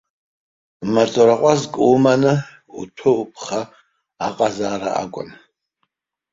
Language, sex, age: Abkhazian, male, 60-69